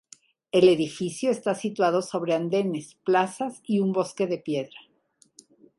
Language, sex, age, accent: Spanish, female, 60-69, México